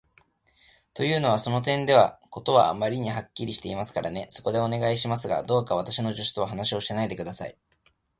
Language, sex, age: Japanese, male, 19-29